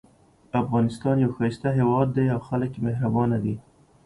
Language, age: Pashto, 30-39